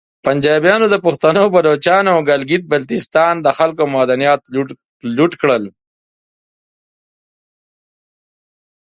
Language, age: Pashto, 30-39